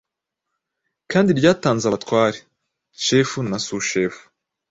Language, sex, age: Kinyarwanda, male, 19-29